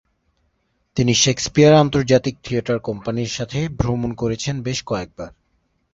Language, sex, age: Bengali, male, 19-29